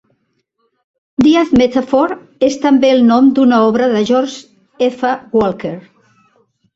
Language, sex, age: Catalan, female, 60-69